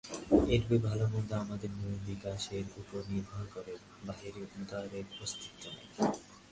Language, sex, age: Bengali, male, under 19